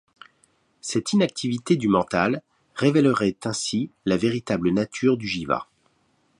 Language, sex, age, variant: French, male, 40-49, Français de métropole